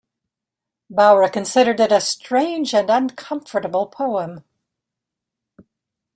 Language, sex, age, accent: English, female, 70-79, United States English